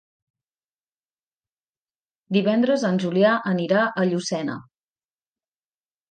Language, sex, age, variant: Catalan, female, 30-39, Nord-Occidental